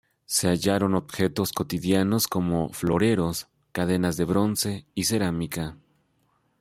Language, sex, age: Spanish, male, 40-49